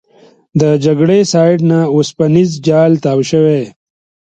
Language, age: Pashto, 30-39